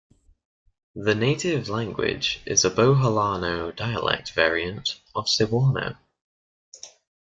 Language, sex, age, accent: English, male, under 19, England English